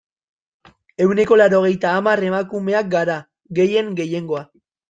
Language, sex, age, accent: Basque, male, 19-29, Mendebalekoa (Araba, Bizkaia, Gipuzkoako mendebaleko herri batzuk)